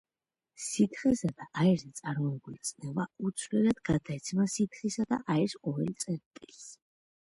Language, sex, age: Georgian, female, under 19